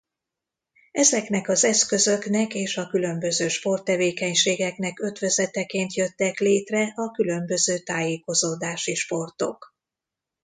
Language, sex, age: Hungarian, female, 50-59